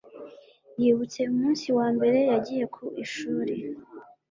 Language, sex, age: Kinyarwanda, female, under 19